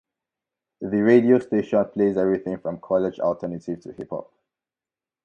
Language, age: English, 19-29